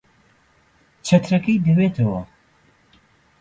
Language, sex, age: Central Kurdish, male, 19-29